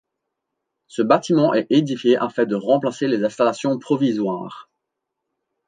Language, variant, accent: French, Français d'Europe, Français de Belgique